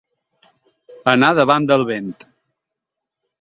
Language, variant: Catalan, Balear